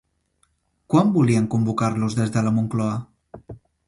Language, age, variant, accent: Catalan, under 19, Central, central